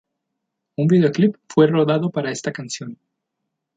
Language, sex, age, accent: Spanish, male, 19-29, México